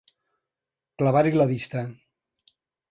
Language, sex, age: Catalan, male, 70-79